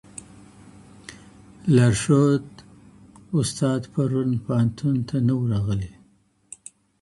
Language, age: Pashto, 60-69